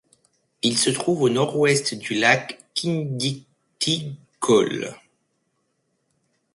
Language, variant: French, Français de métropole